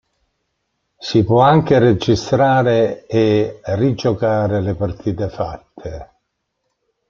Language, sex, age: Italian, male, 19-29